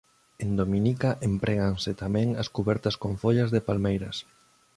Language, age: Galician, 30-39